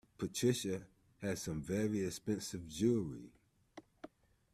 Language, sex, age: English, male, 50-59